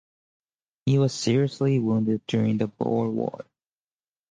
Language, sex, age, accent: English, male, 30-39, United States English